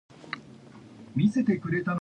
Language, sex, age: English, female, 19-29